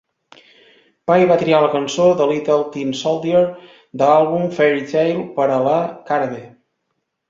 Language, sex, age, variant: Catalan, male, 30-39, Central